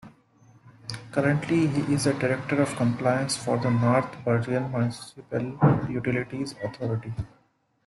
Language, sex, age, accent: English, male, 30-39, India and South Asia (India, Pakistan, Sri Lanka)